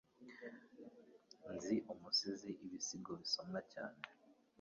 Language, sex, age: Kinyarwanda, male, 19-29